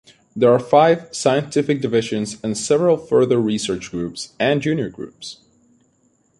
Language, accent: English, United States English